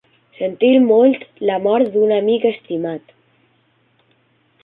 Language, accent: Catalan, valencià